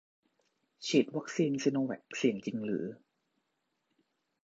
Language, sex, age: Thai, male, 30-39